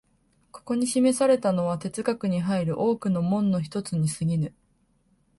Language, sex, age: Japanese, female, under 19